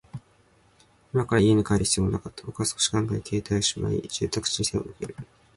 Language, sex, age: Japanese, male, 19-29